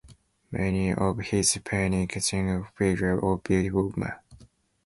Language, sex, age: English, male, 19-29